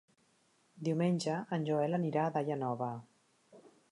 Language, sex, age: Catalan, female, 40-49